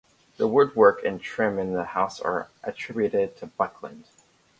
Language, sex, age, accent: English, male, under 19, United States English